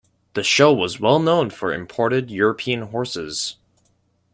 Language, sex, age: English, male, under 19